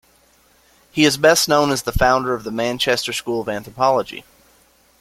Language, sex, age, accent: English, male, 30-39, United States English